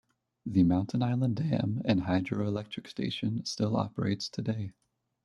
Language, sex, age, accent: English, male, 19-29, United States English